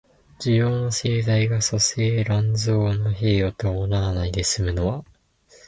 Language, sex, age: Japanese, male, 19-29